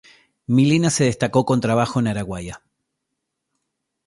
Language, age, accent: Spanish, 30-39, Rioplatense: Argentina, Uruguay, este de Bolivia, Paraguay